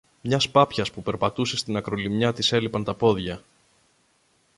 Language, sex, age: Greek, male, 30-39